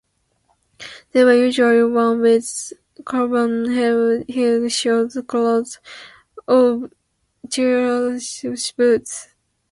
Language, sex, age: English, female, 19-29